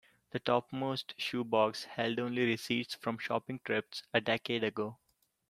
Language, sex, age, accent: English, male, 19-29, India and South Asia (India, Pakistan, Sri Lanka)